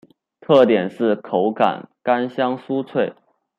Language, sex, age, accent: Chinese, male, 19-29, 出生地：四川省